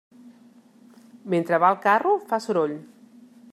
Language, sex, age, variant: Catalan, female, 40-49, Central